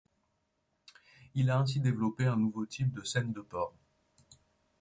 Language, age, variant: French, 40-49, Français des départements et régions d'outre-mer